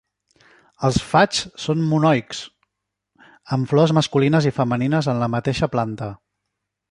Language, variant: Catalan, Central